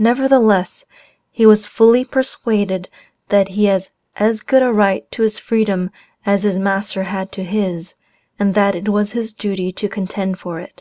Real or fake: real